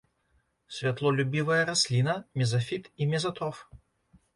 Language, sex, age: Belarusian, male, 30-39